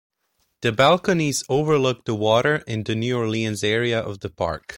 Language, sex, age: English, male, 19-29